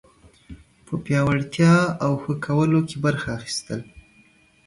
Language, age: Pashto, 19-29